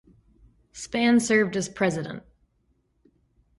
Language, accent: English, United States English